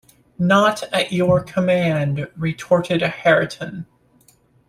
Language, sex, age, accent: English, female, 30-39, United States English